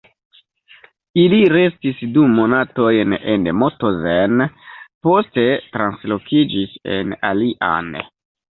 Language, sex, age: Esperanto, male, 30-39